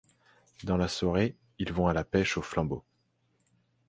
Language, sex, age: French, male, 19-29